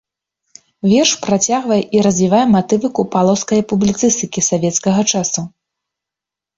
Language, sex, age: Belarusian, female, 30-39